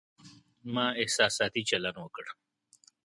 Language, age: Pashto, 30-39